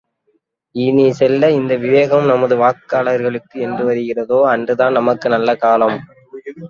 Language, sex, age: Tamil, male, 19-29